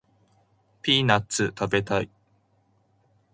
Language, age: Japanese, 19-29